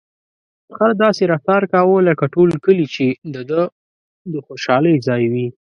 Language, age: Pashto, 19-29